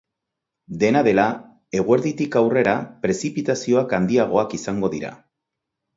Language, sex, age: Basque, male, 40-49